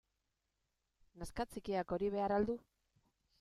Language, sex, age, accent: Basque, female, 30-39, Mendebalekoa (Araba, Bizkaia, Gipuzkoako mendebaleko herri batzuk)